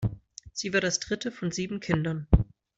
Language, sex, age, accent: German, male, 30-39, Deutschland Deutsch